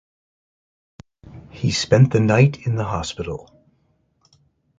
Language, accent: English, United States English